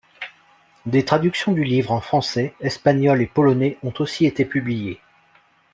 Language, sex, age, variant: French, male, 30-39, Français de métropole